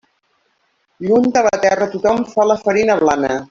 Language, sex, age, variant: Catalan, female, 40-49, Central